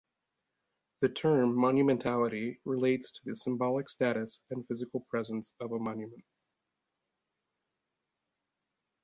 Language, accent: English, United States English